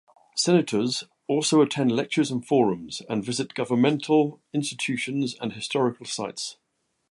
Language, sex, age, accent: English, male, 60-69, England English